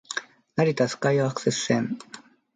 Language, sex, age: Japanese, male, 50-59